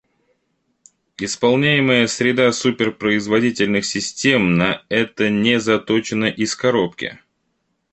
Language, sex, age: Russian, male, 30-39